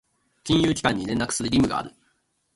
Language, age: Japanese, 19-29